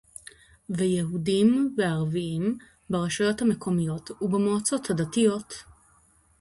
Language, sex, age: Hebrew, female, 19-29